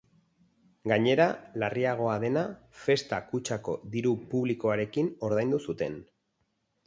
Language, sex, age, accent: Basque, male, 40-49, Erdialdekoa edo Nafarra (Gipuzkoa, Nafarroa)